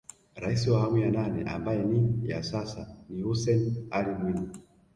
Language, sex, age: Swahili, male, 19-29